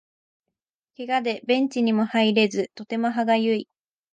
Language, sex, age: Japanese, female, 19-29